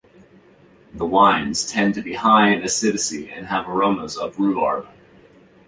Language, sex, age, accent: English, male, 19-29, United States English